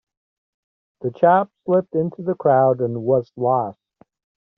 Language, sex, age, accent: English, male, 60-69, United States English